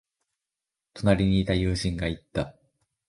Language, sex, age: Japanese, male, under 19